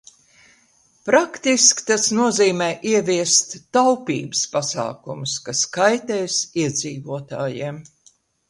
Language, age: Latvian, 80-89